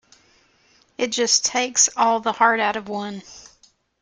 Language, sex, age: English, female, 40-49